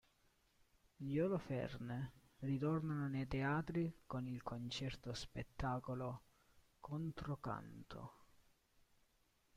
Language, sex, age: Italian, male, 19-29